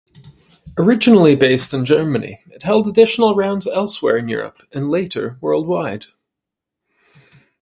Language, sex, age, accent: English, male, 30-39, Canadian English